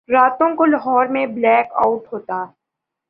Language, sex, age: Urdu, male, 19-29